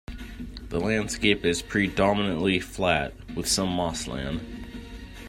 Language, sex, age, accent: English, male, 19-29, United States English